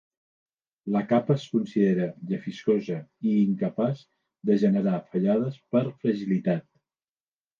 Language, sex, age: Catalan, male, 60-69